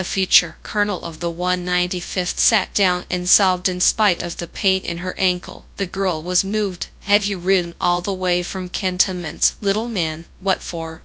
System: TTS, GradTTS